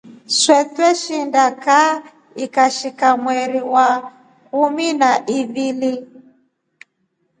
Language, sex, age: Rombo, female, 40-49